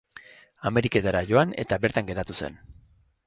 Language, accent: Basque, Erdialdekoa edo Nafarra (Gipuzkoa, Nafarroa)